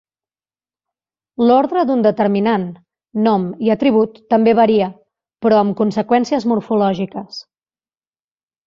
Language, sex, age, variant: Catalan, female, 40-49, Central